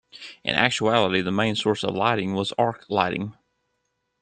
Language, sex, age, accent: English, male, 40-49, United States English